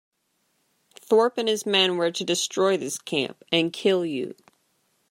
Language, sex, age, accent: English, female, 19-29, Canadian English